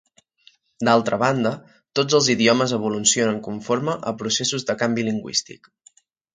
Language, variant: Catalan, Central